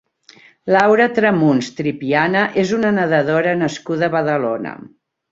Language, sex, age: Catalan, female, 50-59